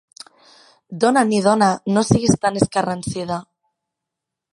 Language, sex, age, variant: Catalan, female, 19-29, Central